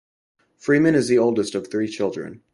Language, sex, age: English, male, 19-29